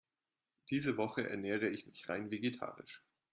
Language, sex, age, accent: German, male, 19-29, Deutschland Deutsch